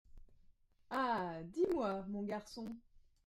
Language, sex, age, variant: French, male, 30-39, Français de métropole